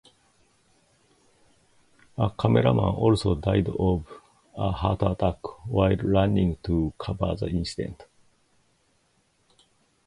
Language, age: English, 50-59